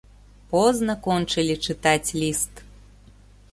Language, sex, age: Belarusian, female, 30-39